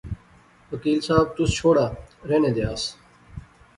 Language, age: Pahari-Potwari, 30-39